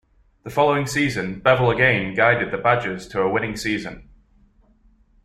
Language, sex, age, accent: English, male, 19-29, England English